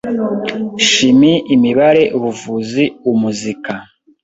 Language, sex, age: Kinyarwanda, male, 19-29